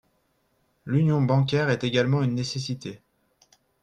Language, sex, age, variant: French, male, 19-29, Français de métropole